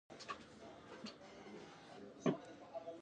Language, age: Pashto, 19-29